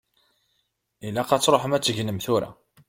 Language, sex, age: Kabyle, male, 30-39